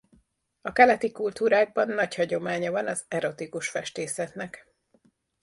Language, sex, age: Hungarian, female, 40-49